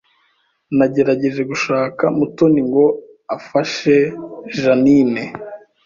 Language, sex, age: Kinyarwanda, male, 19-29